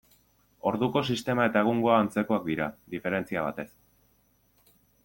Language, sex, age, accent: Basque, male, 19-29, Erdialdekoa edo Nafarra (Gipuzkoa, Nafarroa)